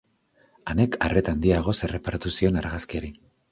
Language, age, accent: Basque, 50-59, Mendebalekoa (Araba, Bizkaia, Gipuzkoako mendebaleko herri batzuk)